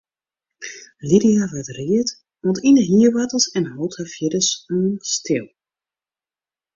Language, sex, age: Western Frisian, female, 30-39